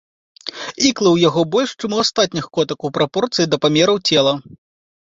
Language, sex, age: Belarusian, male, 30-39